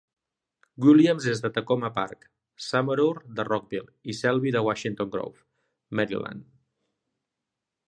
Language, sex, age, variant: Catalan, male, 40-49, Central